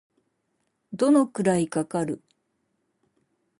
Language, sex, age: Japanese, female, 60-69